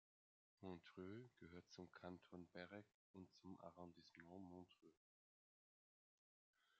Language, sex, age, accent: German, male, 30-39, Deutschland Deutsch